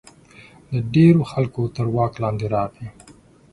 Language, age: Pashto, 30-39